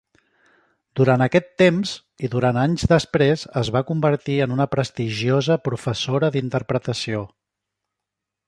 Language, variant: Catalan, Central